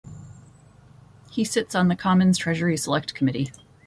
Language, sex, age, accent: English, female, 40-49, United States English